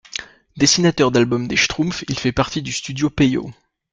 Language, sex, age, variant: French, male, 19-29, Français de métropole